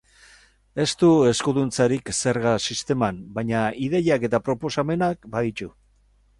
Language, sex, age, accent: Basque, male, 60-69, Mendebalekoa (Araba, Bizkaia, Gipuzkoako mendebaleko herri batzuk)